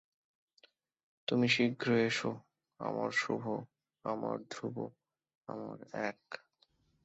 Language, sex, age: Bengali, male, 19-29